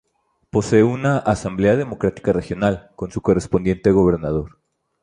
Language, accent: Spanish, México